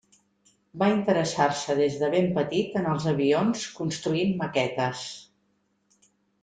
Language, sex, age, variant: Catalan, female, 50-59, Central